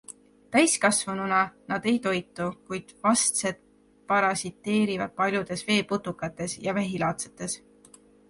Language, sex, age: Estonian, female, 19-29